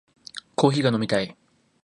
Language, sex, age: Japanese, male, 19-29